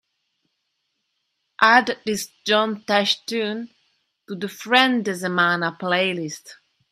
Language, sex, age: English, female, 30-39